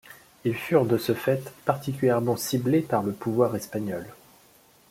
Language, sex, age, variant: French, male, 30-39, Français de métropole